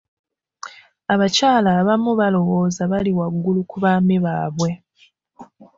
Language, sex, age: Ganda, female, 19-29